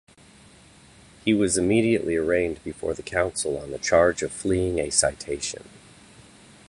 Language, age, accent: English, 30-39, United States English